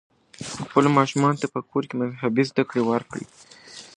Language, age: Pashto, 19-29